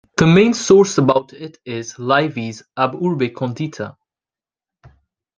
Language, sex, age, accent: English, male, 19-29, England English